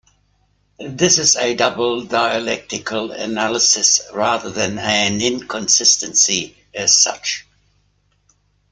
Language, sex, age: English, male, 40-49